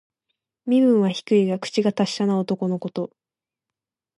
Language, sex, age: Japanese, female, 19-29